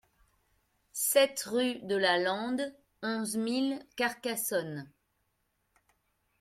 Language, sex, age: French, female, 40-49